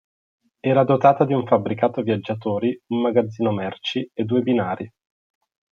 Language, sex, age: Italian, male, 19-29